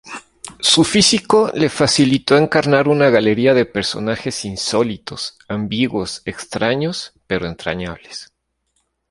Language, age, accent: Spanish, 30-39, México